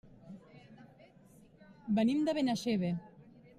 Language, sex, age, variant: Catalan, female, 30-39, Central